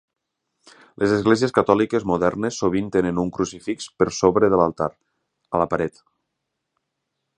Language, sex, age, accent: Catalan, male, 19-29, Ebrenc